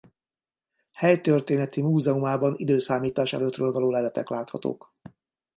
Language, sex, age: Hungarian, male, 50-59